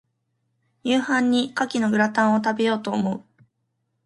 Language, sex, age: Japanese, female, 19-29